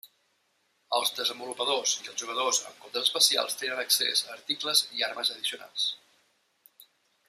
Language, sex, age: Catalan, male, 40-49